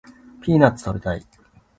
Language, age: Japanese, 40-49